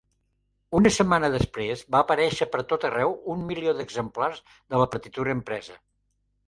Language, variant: Catalan, Central